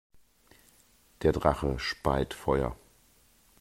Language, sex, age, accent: German, male, 40-49, Deutschland Deutsch